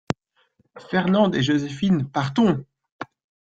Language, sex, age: French, male, 40-49